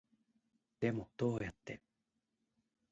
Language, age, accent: Japanese, 19-29, 標準語